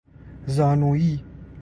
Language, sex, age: Persian, male, 30-39